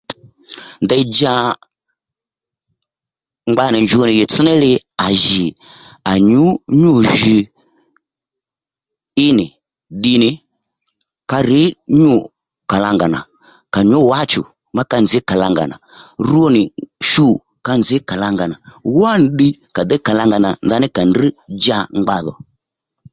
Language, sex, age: Lendu, male, 60-69